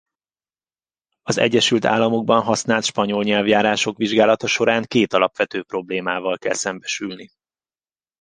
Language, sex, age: Hungarian, male, 30-39